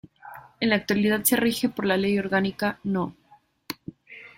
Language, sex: Spanish, female